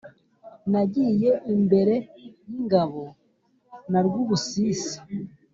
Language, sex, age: Kinyarwanda, male, 30-39